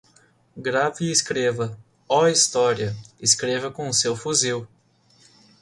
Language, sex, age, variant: Portuguese, male, 19-29, Portuguese (Brasil)